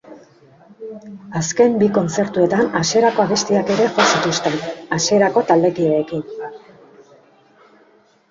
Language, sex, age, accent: Basque, female, 40-49, Mendebalekoa (Araba, Bizkaia, Gipuzkoako mendebaleko herri batzuk)